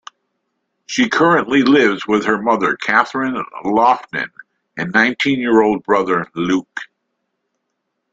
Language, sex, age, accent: English, male, 60-69, United States English